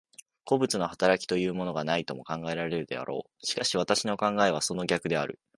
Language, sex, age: Japanese, male, 19-29